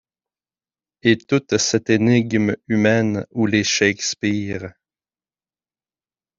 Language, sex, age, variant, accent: French, male, 30-39, Français d'Amérique du Nord, Français du Canada